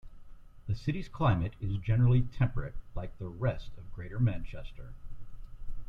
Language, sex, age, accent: English, male, 50-59, United States English